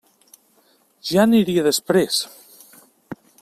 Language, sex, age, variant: Catalan, male, 50-59, Central